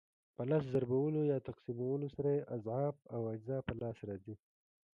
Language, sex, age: Pashto, male, 30-39